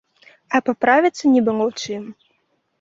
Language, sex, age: Belarusian, female, under 19